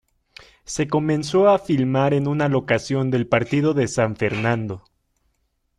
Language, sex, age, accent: Spanish, male, 19-29, México